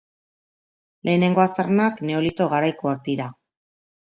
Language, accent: Basque, Mendebalekoa (Araba, Bizkaia, Gipuzkoako mendebaleko herri batzuk)